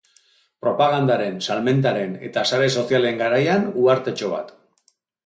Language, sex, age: Basque, male, 40-49